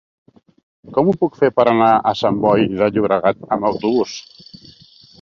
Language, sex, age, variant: Catalan, male, 40-49, Central